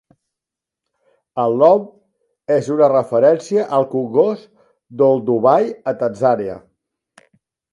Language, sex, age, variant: Catalan, male, 50-59, Central